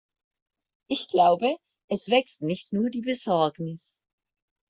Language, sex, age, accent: German, male, under 19, Österreichisches Deutsch